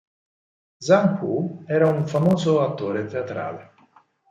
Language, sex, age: Italian, male, 30-39